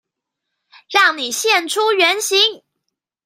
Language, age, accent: Chinese, 19-29, 出生地：臺北市